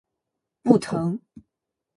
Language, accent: Chinese, 出生地：江苏省